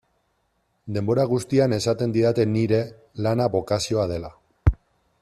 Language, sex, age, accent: Basque, male, 19-29, Mendebalekoa (Araba, Bizkaia, Gipuzkoako mendebaleko herri batzuk)